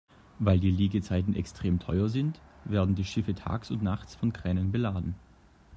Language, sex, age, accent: German, male, 30-39, Deutschland Deutsch